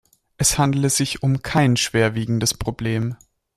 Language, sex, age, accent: German, male, 19-29, Deutschland Deutsch